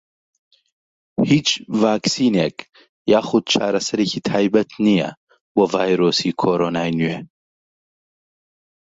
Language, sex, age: Central Kurdish, male, 40-49